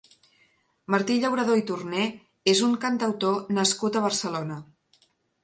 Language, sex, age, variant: Catalan, female, 50-59, Central